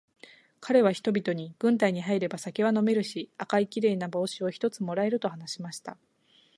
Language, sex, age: Japanese, female, 19-29